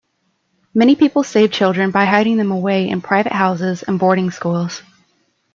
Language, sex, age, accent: English, female, 19-29, United States English